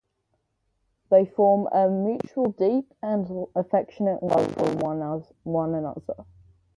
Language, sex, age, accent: English, female, under 19, Australian English